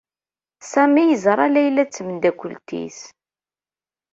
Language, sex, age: Kabyle, female, 30-39